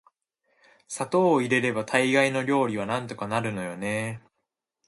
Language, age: Japanese, 19-29